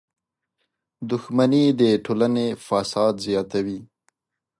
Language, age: Pashto, 19-29